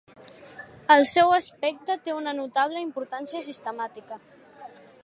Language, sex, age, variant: Catalan, female, 19-29, Central